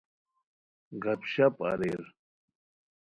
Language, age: Khowar, 40-49